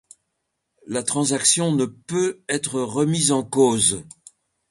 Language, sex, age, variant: French, male, 70-79, Français de métropole